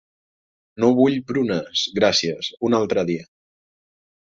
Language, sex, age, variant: Catalan, male, 19-29, Central